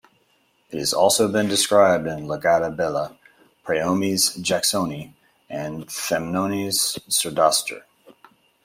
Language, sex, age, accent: English, male, 40-49, United States English